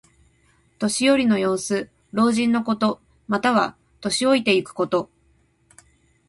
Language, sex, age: Japanese, female, 30-39